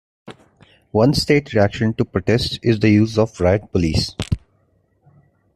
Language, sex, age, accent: English, male, 19-29, India and South Asia (India, Pakistan, Sri Lanka)